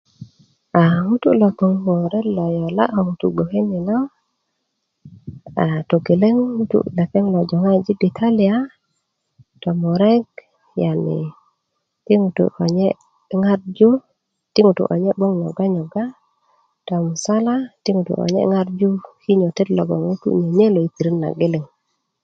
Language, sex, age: Kuku, female, 19-29